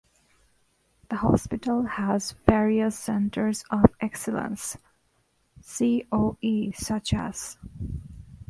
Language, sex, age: English, female, 19-29